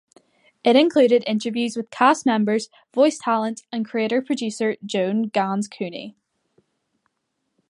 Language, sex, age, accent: English, female, under 19, Irish English